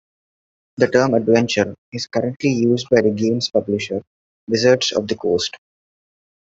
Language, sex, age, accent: English, male, 19-29, India and South Asia (India, Pakistan, Sri Lanka)